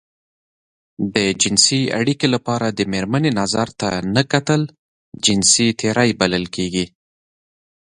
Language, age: Pashto, 30-39